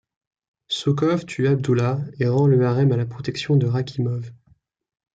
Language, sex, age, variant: French, male, 19-29, Français de métropole